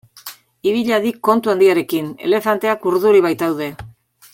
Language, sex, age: Basque, female, 60-69